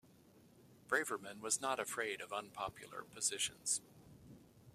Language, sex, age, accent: English, male, 60-69, United States English